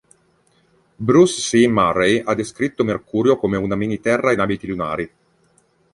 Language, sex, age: Italian, male, 30-39